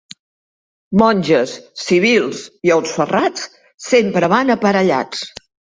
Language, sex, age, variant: Catalan, female, 70-79, Central